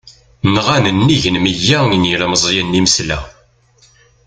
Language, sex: Kabyle, male